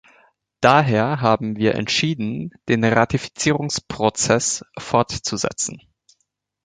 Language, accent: German, Deutschland Deutsch